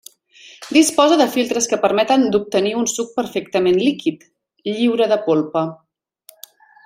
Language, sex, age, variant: Catalan, female, 30-39, Central